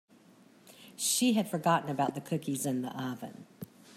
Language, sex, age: English, female, 50-59